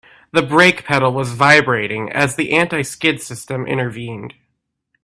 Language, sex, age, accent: English, male, 19-29, United States English